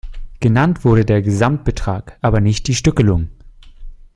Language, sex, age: German, male, 19-29